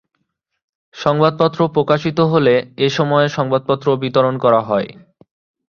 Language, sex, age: Bengali, male, 19-29